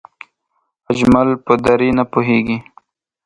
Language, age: Pashto, 19-29